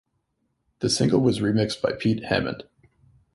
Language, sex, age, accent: English, male, 30-39, Canadian English